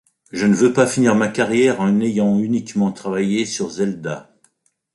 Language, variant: French, Français de métropole